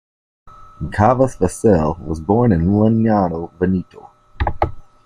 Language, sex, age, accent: English, male, 19-29, United States English